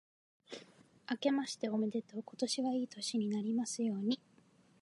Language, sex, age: Japanese, female, 19-29